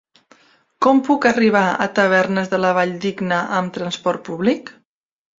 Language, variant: Catalan, Central